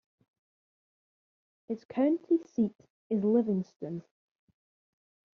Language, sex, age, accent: English, male, under 19, Scottish English